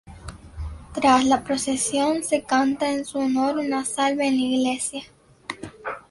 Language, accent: Spanish, América central